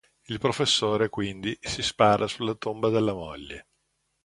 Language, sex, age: Italian, male, 50-59